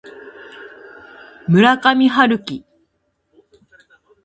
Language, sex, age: Japanese, female, 50-59